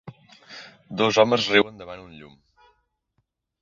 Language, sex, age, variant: Catalan, male, 30-39, Central